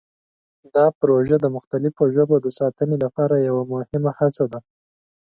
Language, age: Pashto, 19-29